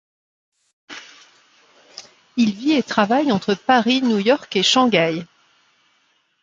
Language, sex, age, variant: French, female, 50-59, Français de métropole